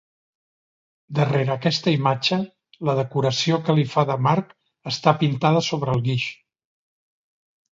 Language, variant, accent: Catalan, Central, central